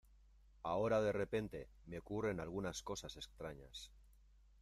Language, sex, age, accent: Spanish, male, 40-49, España: Norte peninsular (Asturias, Castilla y León, Cantabria, País Vasco, Navarra, Aragón, La Rioja, Guadalajara, Cuenca)